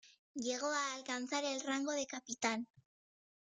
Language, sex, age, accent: Spanish, female, under 19, España: Norte peninsular (Asturias, Castilla y León, Cantabria, País Vasco, Navarra, Aragón, La Rioja, Guadalajara, Cuenca)